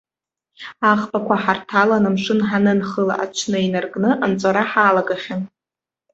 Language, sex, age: Abkhazian, female, 19-29